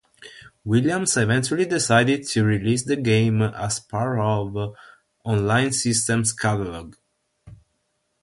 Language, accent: English, United States English; Italian